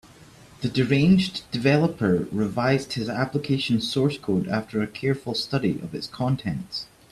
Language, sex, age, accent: English, male, 19-29, Scottish English